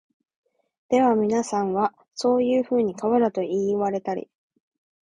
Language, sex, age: Japanese, female, 19-29